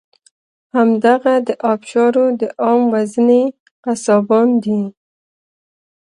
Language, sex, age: Pashto, female, 19-29